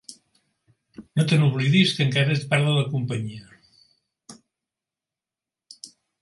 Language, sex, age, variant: Catalan, male, 60-69, Central